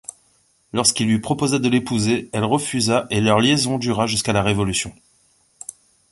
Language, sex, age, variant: French, male, 40-49, Français de métropole